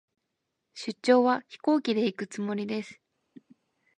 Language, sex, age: Japanese, female, 19-29